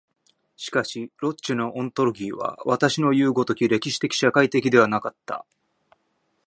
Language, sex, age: Japanese, male, 19-29